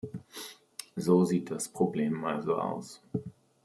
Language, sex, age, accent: German, male, 30-39, Deutschland Deutsch